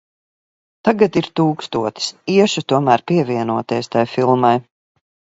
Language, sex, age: Latvian, female, 50-59